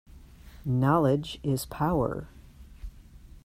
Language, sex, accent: English, female, United States English